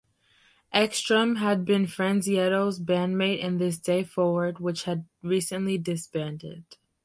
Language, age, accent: English, under 19, United States English